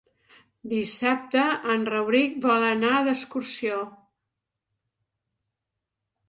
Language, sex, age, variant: Catalan, female, 60-69, Central